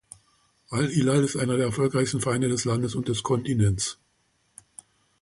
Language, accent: German, Deutschland Deutsch